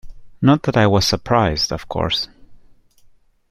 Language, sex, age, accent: English, male, 30-39, England English